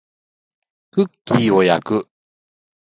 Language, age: Japanese, 50-59